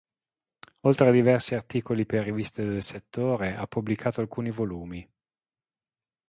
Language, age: Italian, 40-49